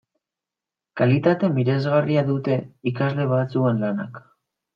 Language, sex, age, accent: Basque, male, 19-29, Mendebalekoa (Araba, Bizkaia, Gipuzkoako mendebaleko herri batzuk)